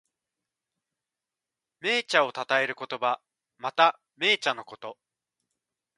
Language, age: Japanese, 30-39